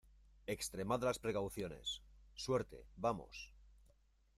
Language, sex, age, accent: Spanish, male, 40-49, España: Norte peninsular (Asturias, Castilla y León, Cantabria, País Vasco, Navarra, Aragón, La Rioja, Guadalajara, Cuenca)